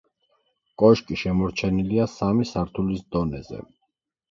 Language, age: Georgian, 50-59